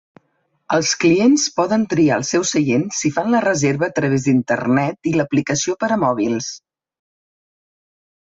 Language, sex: Catalan, female